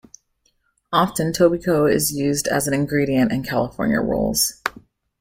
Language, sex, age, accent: English, female, 19-29, United States English